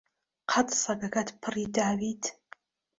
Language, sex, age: Central Kurdish, female, 30-39